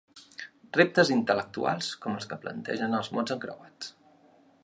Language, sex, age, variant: Catalan, male, 30-39, Central